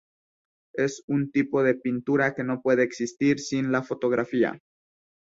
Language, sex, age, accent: Spanish, male, 19-29, México